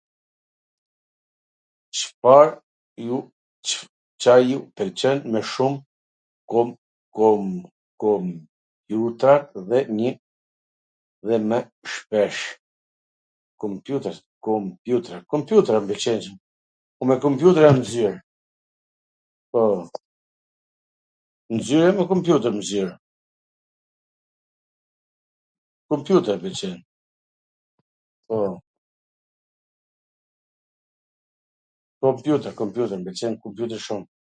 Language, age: Gheg Albanian, 50-59